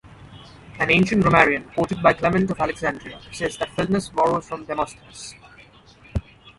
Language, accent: English, India and South Asia (India, Pakistan, Sri Lanka)